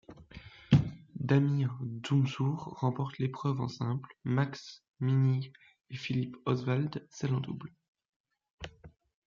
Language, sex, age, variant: French, male, under 19, Français de métropole